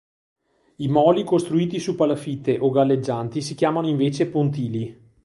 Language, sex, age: Italian, male, 30-39